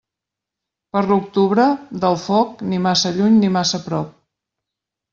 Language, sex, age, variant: Catalan, female, 50-59, Central